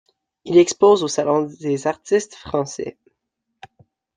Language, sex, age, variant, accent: French, male, 19-29, Français d'Amérique du Nord, Français du Canada